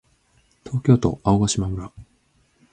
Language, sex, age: Japanese, male, 30-39